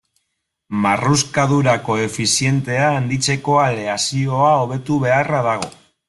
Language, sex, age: Basque, male, 30-39